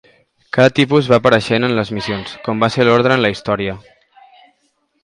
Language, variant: Catalan, Balear